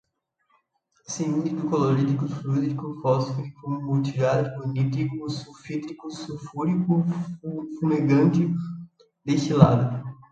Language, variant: Portuguese, Portuguese (Brasil)